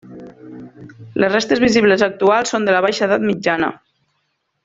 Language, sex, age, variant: Catalan, female, 40-49, Nord-Occidental